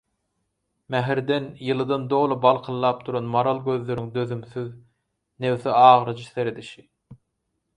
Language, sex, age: Turkmen, male, 30-39